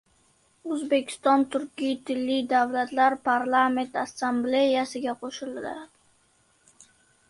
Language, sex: Uzbek, male